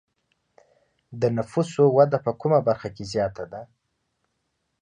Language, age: Pashto, 19-29